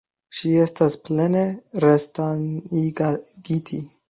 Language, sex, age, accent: Esperanto, male, 19-29, Internacia